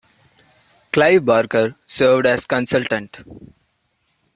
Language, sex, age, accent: English, male, under 19, India and South Asia (India, Pakistan, Sri Lanka)